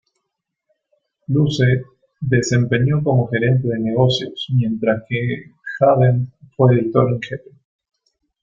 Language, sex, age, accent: Spanish, male, 30-39, Rioplatense: Argentina, Uruguay, este de Bolivia, Paraguay